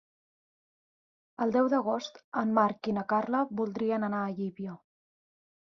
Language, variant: Catalan, Central